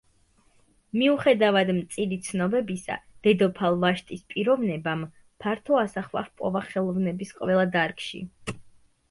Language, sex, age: Georgian, female, 19-29